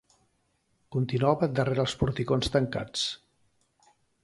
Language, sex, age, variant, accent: Catalan, male, 50-59, Central, central